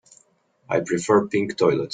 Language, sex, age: English, male, 19-29